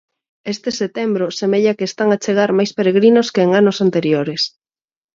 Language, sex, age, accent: Galician, female, 30-39, Normativo (estándar)